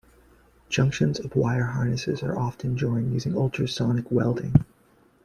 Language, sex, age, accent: English, male, 30-39, United States English